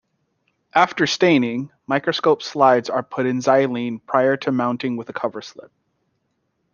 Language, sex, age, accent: English, male, 30-39, United States English